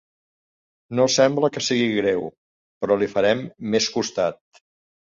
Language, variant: Catalan, Central